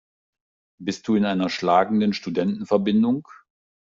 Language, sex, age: German, male, 50-59